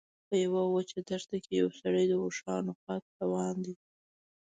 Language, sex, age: Pashto, female, 19-29